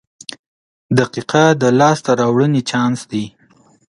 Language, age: Pashto, 19-29